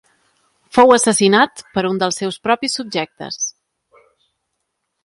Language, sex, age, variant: Catalan, female, 40-49, Balear